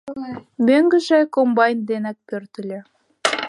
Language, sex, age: Mari, female, under 19